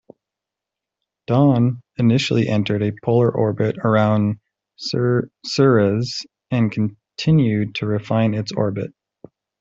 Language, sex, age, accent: English, male, 30-39, United States English